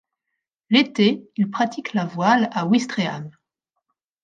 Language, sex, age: French, female, 40-49